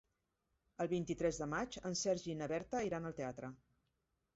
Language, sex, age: Catalan, female, 50-59